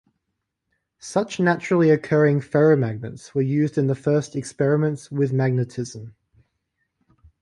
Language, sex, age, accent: English, male, 19-29, Australian English